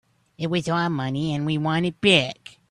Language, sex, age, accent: English, male, 30-39, United States English